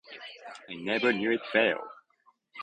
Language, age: English, 19-29